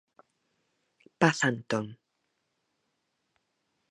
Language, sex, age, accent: Galician, female, 50-59, Normativo (estándar)